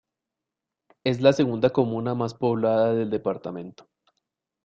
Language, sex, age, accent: Spanish, male, 19-29, Caribe: Cuba, Venezuela, Puerto Rico, República Dominicana, Panamá, Colombia caribeña, México caribeño, Costa del golfo de México